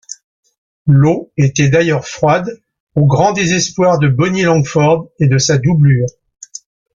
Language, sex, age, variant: French, male, 70-79, Français de métropole